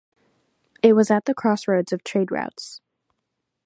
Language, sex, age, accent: English, female, under 19, United States English